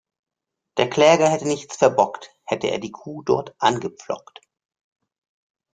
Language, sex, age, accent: German, male, 50-59, Deutschland Deutsch